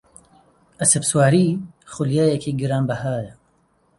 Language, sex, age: Central Kurdish, male, 30-39